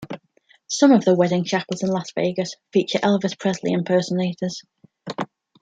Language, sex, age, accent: English, female, 19-29, England English